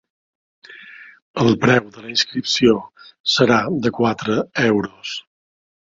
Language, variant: Catalan, Balear